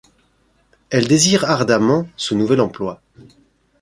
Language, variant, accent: French, Français d'Europe, Français de Suisse